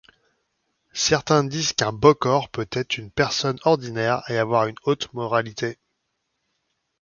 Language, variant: French, Français de métropole